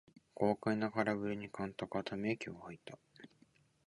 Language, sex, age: Japanese, male, 19-29